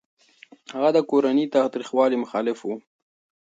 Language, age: Pashto, 19-29